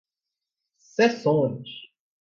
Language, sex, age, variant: Portuguese, male, 19-29, Portuguese (Brasil)